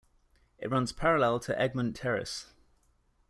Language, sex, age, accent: English, male, 30-39, England English